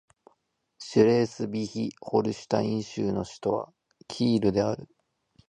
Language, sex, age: Japanese, male, 19-29